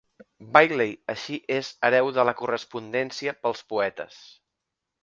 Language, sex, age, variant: Catalan, male, 30-39, Central